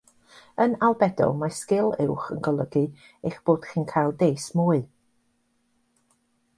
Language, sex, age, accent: Welsh, female, 60-69, Y Deyrnas Unedig Cymraeg